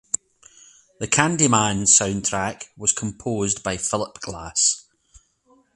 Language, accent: English, Scottish English